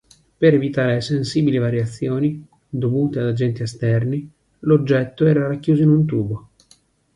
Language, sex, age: Italian, male, 30-39